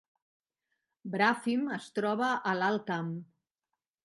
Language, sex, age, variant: Catalan, female, 60-69, Central